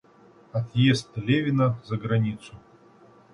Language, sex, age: Russian, male, 40-49